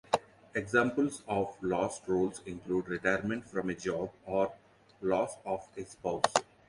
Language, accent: English, India and South Asia (India, Pakistan, Sri Lanka)